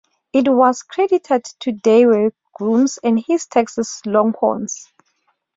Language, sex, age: English, female, 30-39